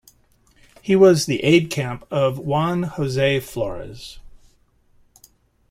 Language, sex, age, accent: English, male, 50-59, United States English